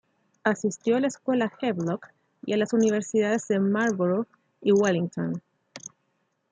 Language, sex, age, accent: Spanish, female, 30-39, Chileno: Chile, Cuyo